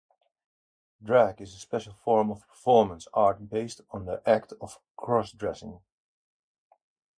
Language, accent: English, United States English